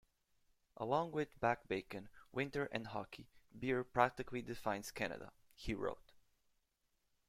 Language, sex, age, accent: English, male, 19-29, United States English